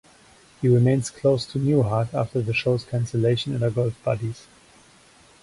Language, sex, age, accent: English, male, 40-49, German English